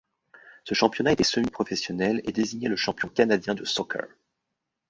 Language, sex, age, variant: French, male, 30-39, Français de métropole